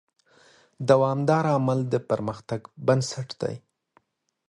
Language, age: Pashto, 30-39